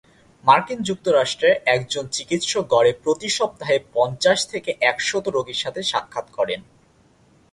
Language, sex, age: Bengali, male, under 19